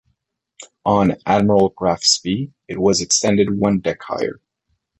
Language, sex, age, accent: English, male, 30-39, Canadian English